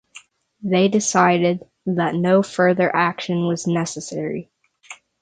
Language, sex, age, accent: English, male, under 19, United States English